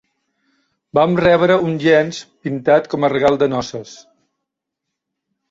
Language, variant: Catalan, Central